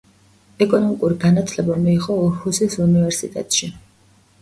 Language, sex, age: Georgian, female, 19-29